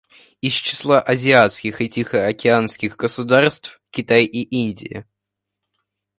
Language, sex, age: Russian, male, under 19